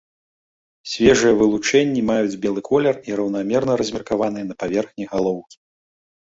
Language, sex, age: Belarusian, male, 40-49